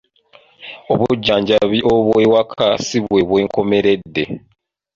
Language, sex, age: Ganda, male, 19-29